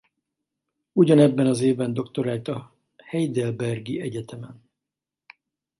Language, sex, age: Hungarian, male, 50-59